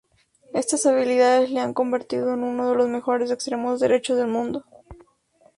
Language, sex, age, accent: Spanish, female, 19-29, México